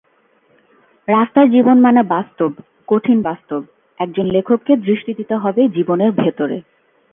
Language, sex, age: Bengali, female, 19-29